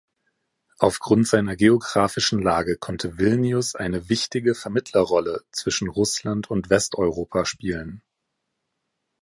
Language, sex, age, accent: German, male, 30-39, Deutschland Deutsch